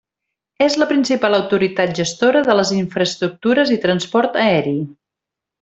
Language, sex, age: Catalan, female, 50-59